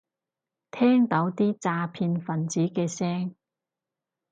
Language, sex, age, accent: Cantonese, female, 30-39, 广州音